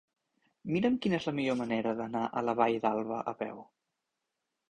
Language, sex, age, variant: Catalan, male, 19-29, Central